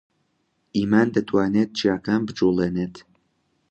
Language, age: Central Kurdish, 19-29